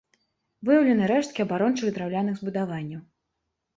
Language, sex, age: Belarusian, female, 19-29